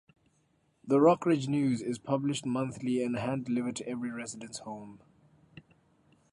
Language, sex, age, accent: English, male, 19-29, Southern African (South Africa, Zimbabwe, Namibia)